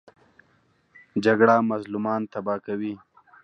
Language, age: Pashto, under 19